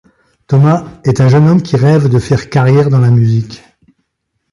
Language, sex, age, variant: French, male, 70-79, Français de métropole